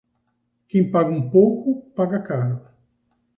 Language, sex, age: Portuguese, male, 60-69